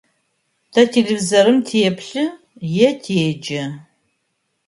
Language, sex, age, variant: Adyghe, female, 30-39, Адыгабзэ (Кирил, пстэумэ зэдыряе)